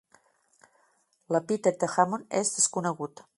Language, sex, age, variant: Catalan, female, 50-59, Nord-Occidental